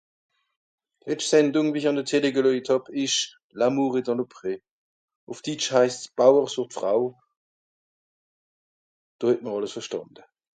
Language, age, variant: Swiss German, 40-49, Nordniederàlemmànisch (Rishoffe, Zàwere, Bùsswìller, Hawenau, Brüemt, Stroossbùri, Molse, Dàmbàch, Schlettstàtt, Pfàlzbùri usw.)